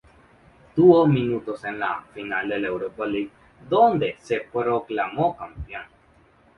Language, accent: Spanish, América central